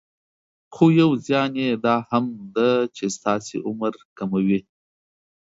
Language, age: Pashto, 30-39